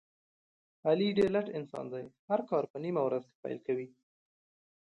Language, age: Pashto, 19-29